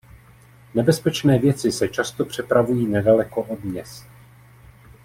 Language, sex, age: Czech, male, 40-49